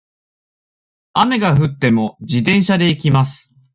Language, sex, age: Japanese, male, 30-39